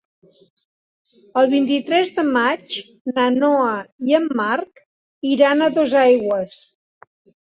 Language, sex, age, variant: Catalan, female, 60-69, Central